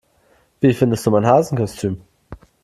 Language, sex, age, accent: German, male, 19-29, Deutschland Deutsch